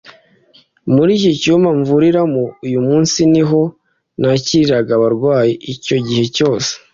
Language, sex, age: Kinyarwanda, male, 19-29